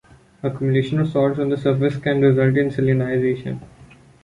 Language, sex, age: English, male, under 19